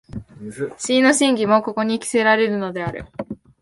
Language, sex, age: Japanese, female, 19-29